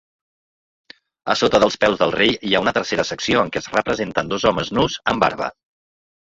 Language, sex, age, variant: Catalan, male, 40-49, Central